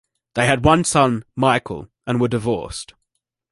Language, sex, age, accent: English, male, 19-29, Australian English